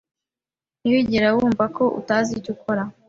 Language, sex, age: Kinyarwanda, female, 19-29